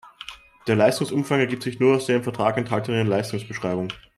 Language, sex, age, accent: German, male, 19-29, Österreichisches Deutsch